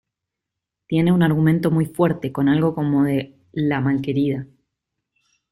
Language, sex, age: Spanish, female, 30-39